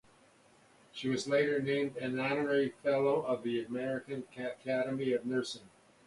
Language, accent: English, United States English